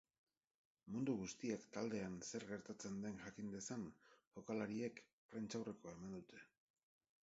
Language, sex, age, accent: Basque, male, 50-59, Erdialdekoa edo Nafarra (Gipuzkoa, Nafarroa)